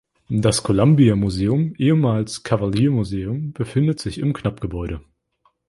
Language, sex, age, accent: German, male, 19-29, Deutschland Deutsch